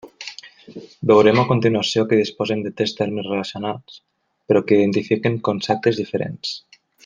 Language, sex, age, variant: Catalan, male, 19-29, Nord-Occidental